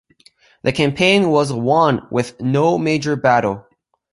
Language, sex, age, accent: English, male, under 19, United States English